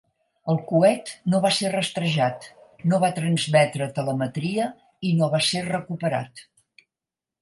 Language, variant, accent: Catalan, Central, central